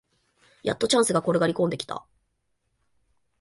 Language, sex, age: Japanese, female, 19-29